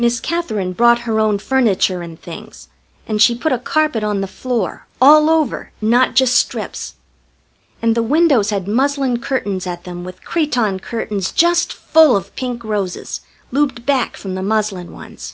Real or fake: real